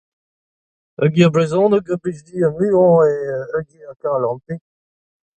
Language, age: Breton, 40-49